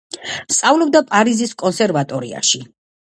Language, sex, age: Georgian, female, 50-59